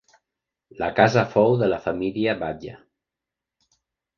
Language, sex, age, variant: Catalan, male, 40-49, Central